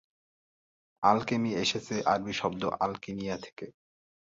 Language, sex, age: Bengali, male, 19-29